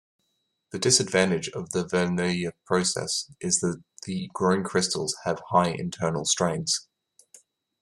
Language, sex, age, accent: English, male, 30-39, Australian English